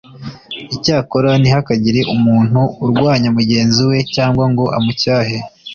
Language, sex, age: Kinyarwanda, male, 19-29